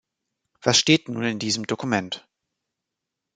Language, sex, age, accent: German, male, 19-29, Deutschland Deutsch